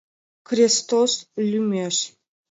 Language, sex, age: Mari, female, 19-29